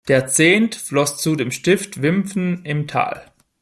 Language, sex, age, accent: German, male, 19-29, Deutschland Deutsch